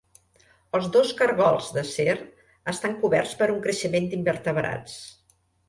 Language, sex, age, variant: Catalan, female, 60-69, Central